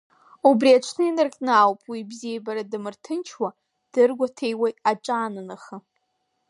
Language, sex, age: Abkhazian, female, under 19